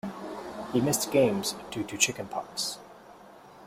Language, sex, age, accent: English, male, 19-29, United States English